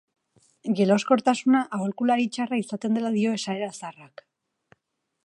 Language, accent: Basque, Erdialdekoa edo Nafarra (Gipuzkoa, Nafarroa)